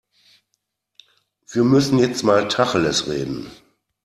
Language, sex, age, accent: German, male, 40-49, Deutschland Deutsch